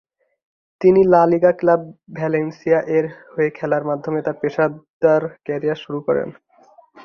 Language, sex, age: Bengali, male, 19-29